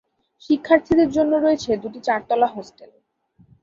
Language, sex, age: Bengali, female, under 19